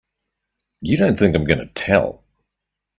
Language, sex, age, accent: English, male, 40-49, New Zealand English